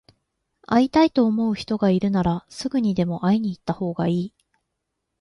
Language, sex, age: Japanese, female, 19-29